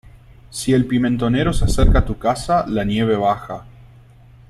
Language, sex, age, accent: Spanish, male, 19-29, Rioplatense: Argentina, Uruguay, este de Bolivia, Paraguay